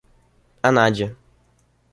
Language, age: Portuguese, under 19